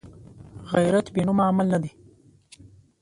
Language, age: Pashto, 19-29